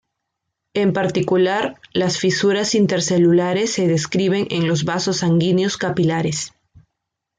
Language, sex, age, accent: Spanish, female, 19-29, Andino-Pacífico: Colombia, Perú, Ecuador, oeste de Bolivia y Venezuela andina